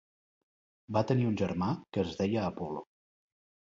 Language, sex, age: Catalan, male, 50-59